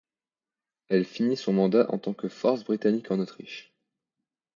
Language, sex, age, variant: French, male, 19-29, Français de métropole